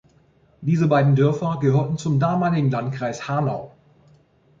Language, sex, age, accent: German, male, 40-49, Deutschland Deutsch